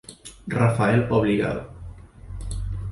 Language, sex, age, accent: Spanish, male, 19-29, España: Islas Canarias